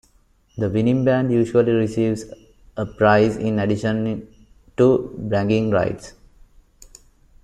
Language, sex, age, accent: English, male, 19-29, India and South Asia (India, Pakistan, Sri Lanka)